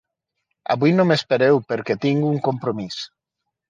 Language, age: Catalan, 50-59